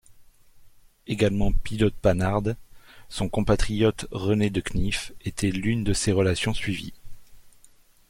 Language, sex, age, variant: French, male, 40-49, Français de métropole